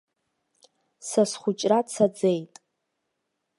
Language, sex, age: Abkhazian, female, 19-29